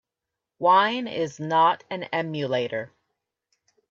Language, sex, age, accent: English, female, 50-59, Canadian English